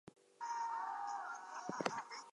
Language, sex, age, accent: English, female, 19-29, Southern African (South Africa, Zimbabwe, Namibia)